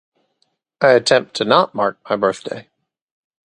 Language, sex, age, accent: English, male, 40-49, United States English